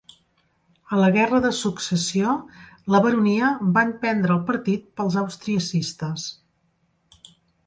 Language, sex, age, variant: Catalan, female, 50-59, Central